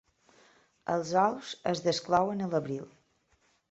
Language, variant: Catalan, Balear